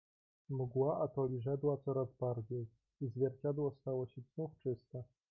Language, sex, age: Polish, male, 19-29